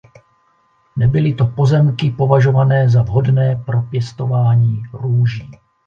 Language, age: Czech, 60-69